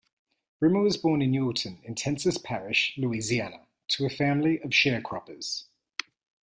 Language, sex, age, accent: English, male, 30-39, Australian English